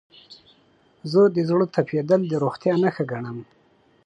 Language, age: Pashto, 30-39